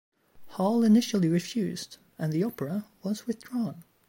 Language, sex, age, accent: English, female, 30-39, United States English